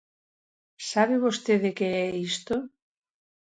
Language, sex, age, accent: Galician, female, 40-49, Oriental (común en zona oriental)